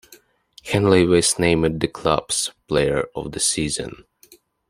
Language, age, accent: English, 19-29, England English